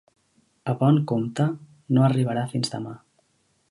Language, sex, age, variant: Catalan, male, under 19, Central